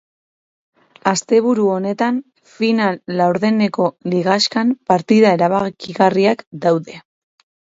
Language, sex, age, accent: Basque, female, 30-39, Mendebalekoa (Araba, Bizkaia, Gipuzkoako mendebaleko herri batzuk)